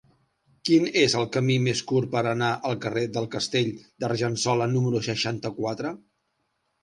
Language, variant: Catalan, Central